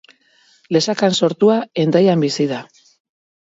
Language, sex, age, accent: Basque, female, 40-49, Mendebalekoa (Araba, Bizkaia, Gipuzkoako mendebaleko herri batzuk)